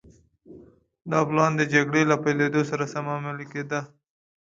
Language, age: Pashto, 30-39